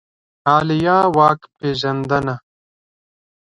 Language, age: Pashto, 19-29